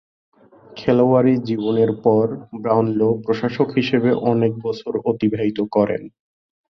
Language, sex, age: Bengali, male, 19-29